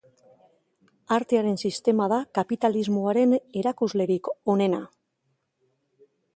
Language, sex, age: Basque, female, 50-59